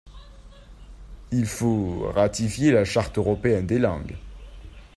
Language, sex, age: French, male, under 19